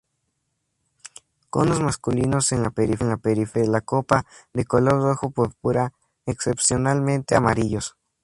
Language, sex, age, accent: Spanish, male, 19-29, México